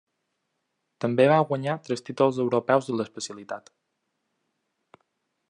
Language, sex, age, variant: Catalan, male, 19-29, Balear